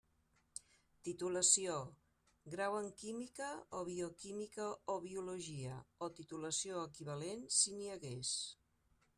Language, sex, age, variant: Catalan, female, 60-69, Central